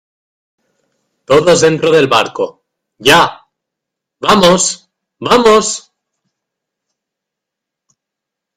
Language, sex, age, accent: Spanish, male, 19-29, España: Norte peninsular (Asturias, Castilla y León, Cantabria, País Vasco, Navarra, Aragón, La Rioja, Guadalajara, Cuenca)